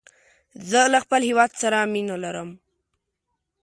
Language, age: Pashto, 19-29